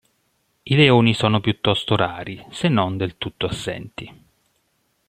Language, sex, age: Italian, male, 40-49